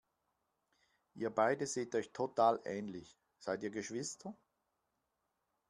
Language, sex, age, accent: German, male, 50-59, Schweizerdeutsch